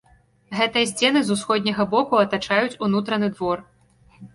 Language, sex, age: Belarusian, female, 19-29